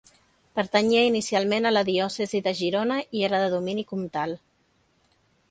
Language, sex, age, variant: Catalan, female, 40-49, Central